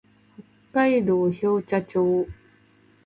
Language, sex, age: Japanese, female, 30-39